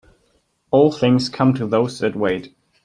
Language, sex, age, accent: English, male, 19-29, United States English